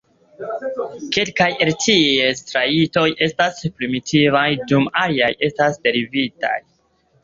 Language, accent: Esperanto, Internacia